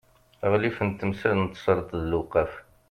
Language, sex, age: Kabyle, male, 40-49